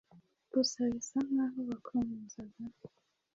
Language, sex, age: Kinyarwanda, female, 30-39